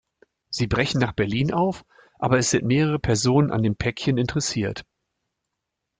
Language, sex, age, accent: German, male, 50-59, Deutschland Deutsch